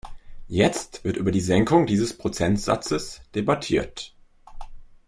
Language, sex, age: German, male, 30-39